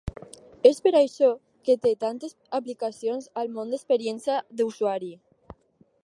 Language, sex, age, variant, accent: Catalan, female, under 19, Alacantí, valencià